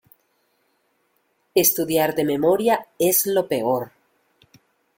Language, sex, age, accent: Spanish, female, 40-49, América central